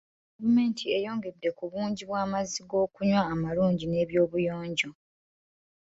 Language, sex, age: Ganda, female, 19-29